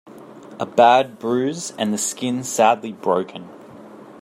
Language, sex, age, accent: English, male, 19-29, Australian English